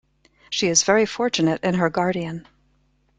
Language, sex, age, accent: English, female, 50-59, United States English